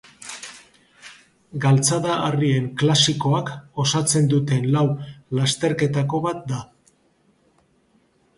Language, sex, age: Basque, male, 50-59